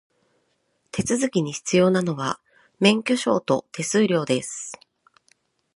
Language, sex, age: Japanese, female, 40-49